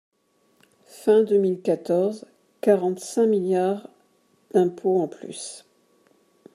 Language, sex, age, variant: French, female, 40-49, Français de métropole